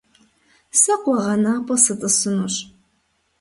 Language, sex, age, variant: Kabardian, female, 40-49, Адыгэбзэ (Къэбэрдей, Кирил, Урысей)